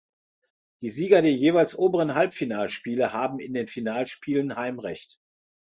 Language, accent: German, Deutschland Deutsch